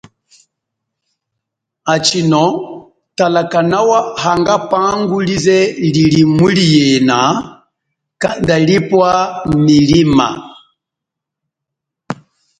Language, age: Chokwe, 40-49